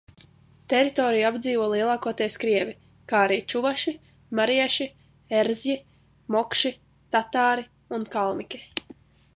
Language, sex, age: Latvian, female, 19-29